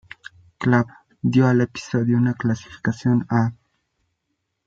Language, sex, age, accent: Spanish, male, 19-29, Andino-Pacífico: Colombia, Perú, Ecuador, oeste de Bolivia y Venezuela andina